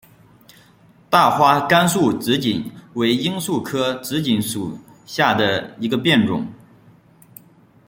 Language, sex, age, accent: Chinese, male, 30-39, 出生地：河南省